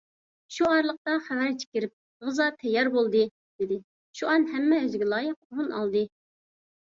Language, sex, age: Uyghur, female, 19-29